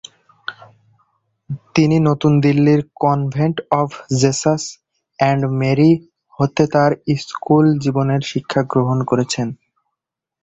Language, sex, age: Bengali, male, 19-29